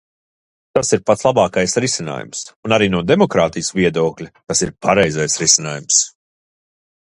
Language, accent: Latvian, nav